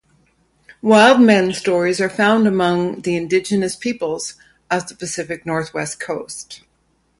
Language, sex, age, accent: English, female, 60-69, United States English